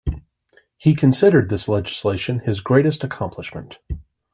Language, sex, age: English, male, 40-49